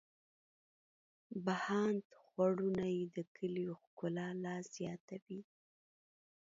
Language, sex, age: Pashto, female, 30-39